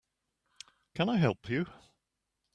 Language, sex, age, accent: English, male, 50-59, England English